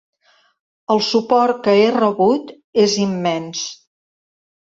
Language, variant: Catalan, Central